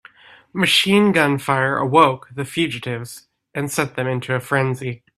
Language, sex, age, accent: English, male, 19-29, United States English